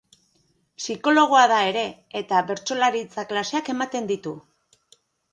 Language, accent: Basque, Erdialdekoa edo Nafarra (Gipuzkoa, Nafarroa)